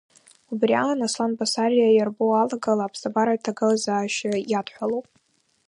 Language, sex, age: Abkhazian, female, under 19